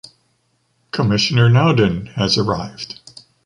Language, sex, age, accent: English, male, 50-59, United States English